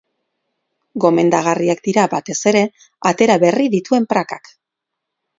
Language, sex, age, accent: Basque, female, 40-49, Erdialdekoa edo Nafarra (Gipuzkoa, Nafarroa)